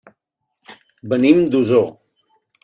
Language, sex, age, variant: Catalan, male, 50-59, Central